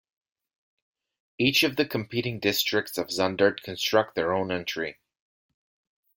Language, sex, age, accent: English, male, 30-39, Canadian English